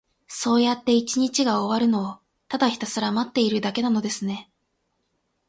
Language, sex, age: Japanese, female, 19-29